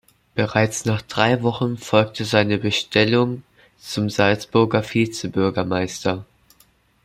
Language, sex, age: German, male, under 19